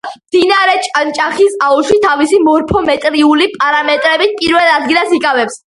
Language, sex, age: Georgian, female, under 19